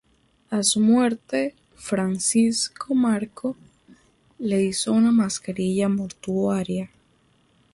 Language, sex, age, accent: Spanish, female, under 19, Caribe: Cuba, Venezuela, Puerto Rico, República Dominicana, Panamá, Colombia caribeña, México caribeño, Costa del golfo de México